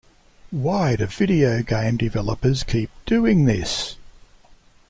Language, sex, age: English, male, 60-69